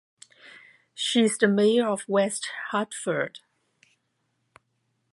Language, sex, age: English, female, 60-69